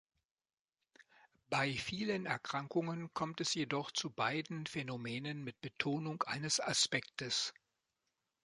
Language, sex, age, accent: German, male, 50-59, Deutschland Deutsch